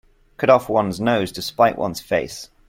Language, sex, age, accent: English, male, 19-29, England English